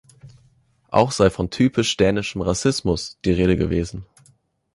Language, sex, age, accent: German, male, 19-29, Deutschland Deutsch